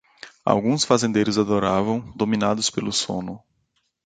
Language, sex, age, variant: Portuguese, male, 30-39, Portuguese (Brasil)